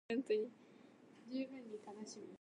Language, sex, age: Japanese, female, 19-29